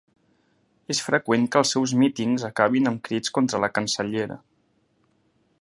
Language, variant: Catalan, Central